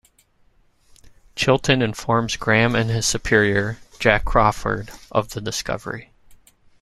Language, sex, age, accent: English, male, 30-39, United States English